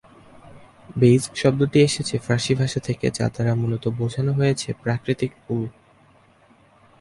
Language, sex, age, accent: Bengali, male, under 19, Native